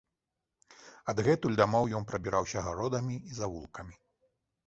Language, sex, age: Belarusian, male, 50-59